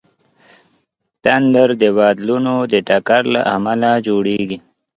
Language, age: Pashto, 19-29